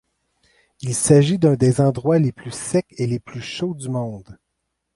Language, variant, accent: French, Français d'Amérique du Nord, Français du Canada